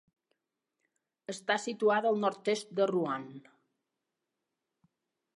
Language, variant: Catalan, Central